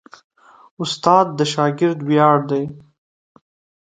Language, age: Pashto, 19-29